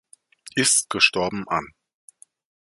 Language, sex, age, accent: German, male, 30-39, Deutschland Deutsch